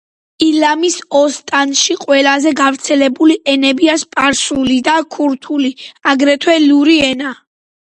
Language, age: Georgian, 19-29